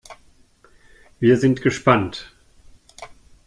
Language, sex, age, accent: German, male, 60-69, Deutschland Deutsch